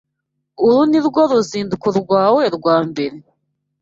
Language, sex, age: Kinyarwanda, female, 19-29